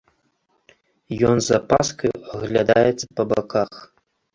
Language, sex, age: Belarusian, male, 30-39